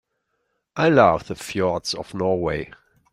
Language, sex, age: English, male, 50-59